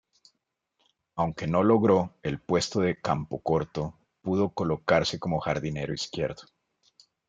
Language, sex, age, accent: Spanish, male, 40-49, Andino-Pacífico: Colombia, Perú, Ecuador, oeste de Bolivia y Venezuela andina